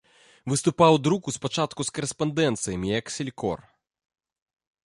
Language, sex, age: Belarusian, male, 30-39